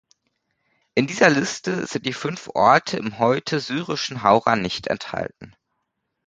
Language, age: German, 19-29